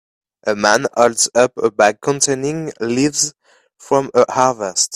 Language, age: English, 19-29